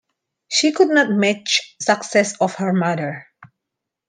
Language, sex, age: English, female, 30-39